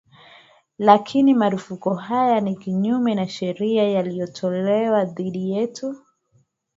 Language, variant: Swahili, Kiswahili cha Bara ya Kenya